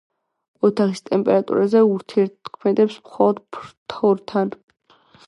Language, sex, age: Georgian, female, 19-29